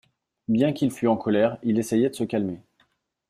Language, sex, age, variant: French, male, 40-49, Français de métropole